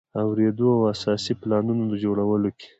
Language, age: Pashto, 19-29